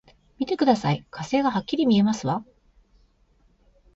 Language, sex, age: Japanese, female, 50-59